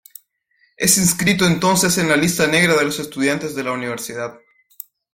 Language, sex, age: Spanish, male, under 19